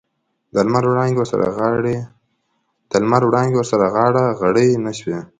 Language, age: Pashto, 19-29